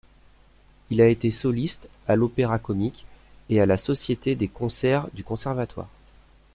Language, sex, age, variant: French, male, 30-39, Français de métropole